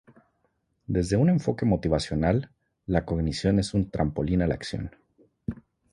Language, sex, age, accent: Spanish, male, 30-39, México